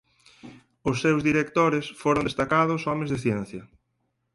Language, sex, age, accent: Galician, male, 19-29, Atlántico (seseo e gheada)